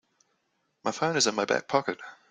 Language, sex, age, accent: English, male, 19-29, New Zealand English